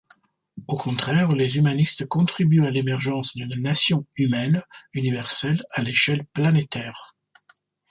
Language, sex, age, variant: French, male, 50-59, Français d'Europe